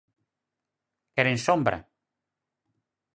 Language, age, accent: Galician, 60-69, Normativo (estándar)